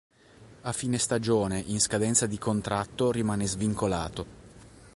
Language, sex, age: Italian, male, 40-49